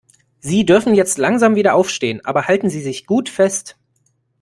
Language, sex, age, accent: German, male, 19-29, Deutschland Deutsch